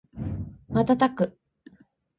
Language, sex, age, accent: Japanese, female, 19-29, 標準語